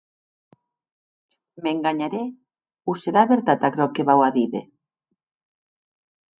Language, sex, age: Occitan, female, 50-59